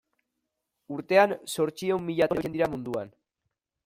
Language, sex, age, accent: Basque, male, 19-29, Mendebalekoa (Araba, Bizkaia, Gipuzkoako mendebaleko herri batzuk)